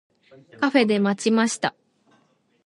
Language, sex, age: Japanese, female, 19-29